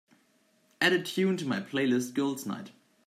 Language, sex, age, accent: English, male, 19-29, United States English